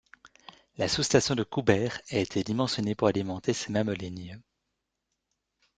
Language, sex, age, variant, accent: French, male, 19-29, Français d'Europe, Français de Belgique